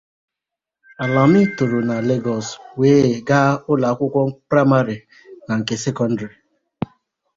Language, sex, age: Igbo, male, 19-29